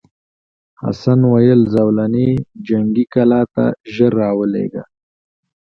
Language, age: Pashto, 19-29